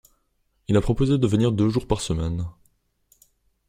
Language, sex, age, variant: French, male, 19-29, Français de métropole